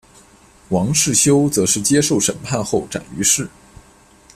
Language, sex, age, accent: Chinese, male, 19-29, 出生地：河南省